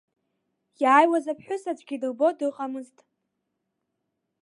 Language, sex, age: Abkhazian, female, under 19